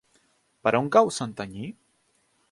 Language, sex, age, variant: Catalan, male, 30-39, Central